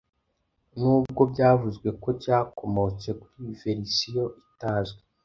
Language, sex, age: Kinyarwanda, male, under 19